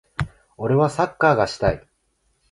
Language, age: Japanese, 19-29